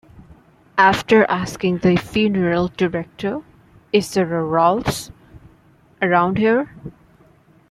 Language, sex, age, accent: English, female, 19-29, India and South Asia (India, Pakistan, Sri Lanka)